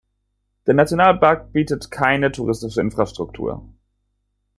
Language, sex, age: German, male, 19-29